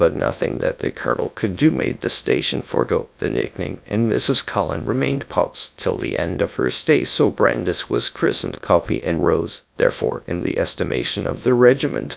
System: TTS, GradTTS